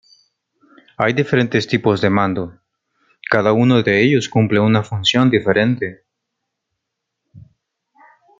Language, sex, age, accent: Spanish, male, 19-29, América central